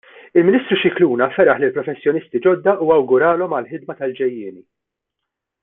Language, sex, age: Maltese, male, 40-49